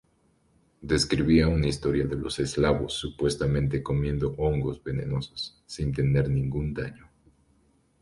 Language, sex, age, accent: Spanish, male, 19-29, Andino-Pacífico: Colombia, Perú, Ecuador, oeste de Bolivia y Venezuela andina